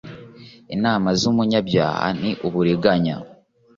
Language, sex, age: Kinyarwanda, male, under 19